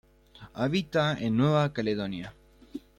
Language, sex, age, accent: Spanish, male, under 19, Rioplatense: Argentina, Uruguay, este de Bolivia, Paraguay